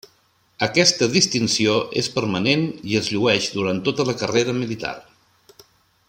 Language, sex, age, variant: Catalan, male, 40-49, Central